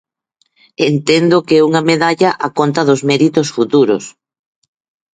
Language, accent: Galician, Normativo (estándar)